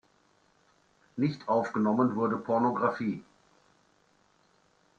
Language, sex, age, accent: German, male, 50-59, Deutschland Deutsch